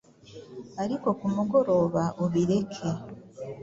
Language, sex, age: Kinyarwanda, female, 40-49